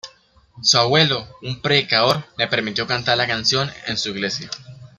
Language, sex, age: Spanish, male, under 19